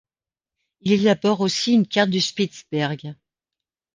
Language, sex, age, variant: French, female, 50-59, Français de métropole